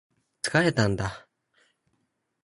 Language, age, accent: Japanese, under 19, 標準語